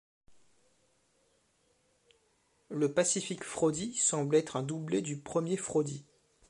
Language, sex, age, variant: French, male, 19-29, Français de métropole